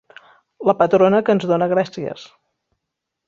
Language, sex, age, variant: Catalan, female, 40-49, Central